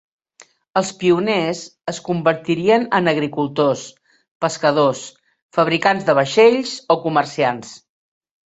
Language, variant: Catalan, Central